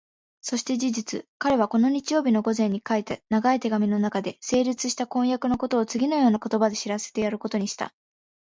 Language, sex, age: Japanese, female, 19-29